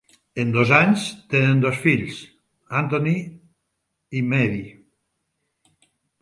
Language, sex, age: Catalan, male, 60-69